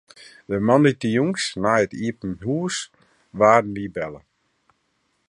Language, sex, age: Western Frisian, male, 50-59